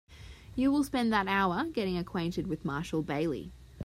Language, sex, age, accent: English, female, 19-29, Australian English